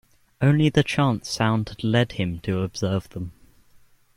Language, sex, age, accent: English, male, under 19, England English